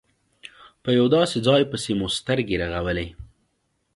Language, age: Pashto, 19-29